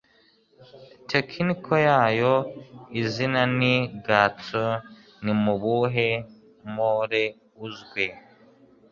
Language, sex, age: Kinyarwanda, male, 19-29